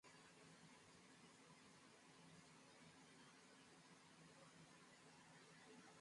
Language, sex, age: Swahili, female, 19-29